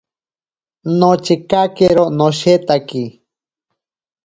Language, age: Ashéninka Perené, 40-49